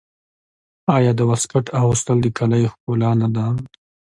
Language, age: Pashto, 30-39